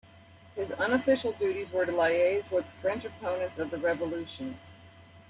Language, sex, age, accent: English, female, 40-49, United States English